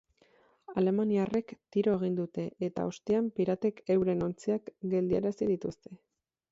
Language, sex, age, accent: Basque, female, 19-29, Erdialdekoa edo Nafarra (Gipuzkoa, Nafarroa)